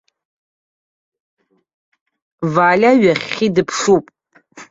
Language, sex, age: Abkhazian, female, 30-39